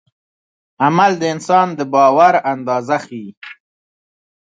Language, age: Pashto, 30-39